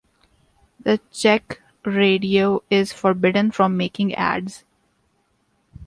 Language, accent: English, India and South Asia (India, Pakistan, Sri Lanka)